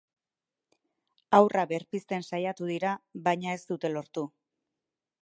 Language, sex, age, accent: Basque, female, 30-39, Erdialdekoa edo Nafarra (Gipuzkoa, Nafarroa)